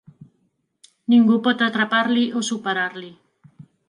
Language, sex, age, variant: Catalan, female, 40-49, Central